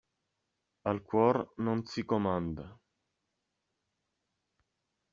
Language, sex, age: Italian, male, 30-39